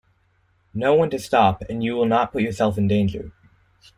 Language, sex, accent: English, male, United States English